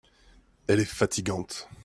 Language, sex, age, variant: French, male, 30-39, Français de métropole